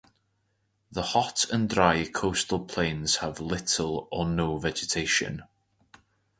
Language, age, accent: English, 30-39, Welsh English